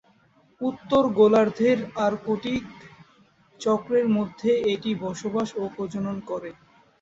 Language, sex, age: Bengali, male, 19-29